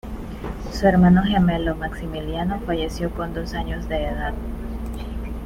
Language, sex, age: Spanish, female, 19-29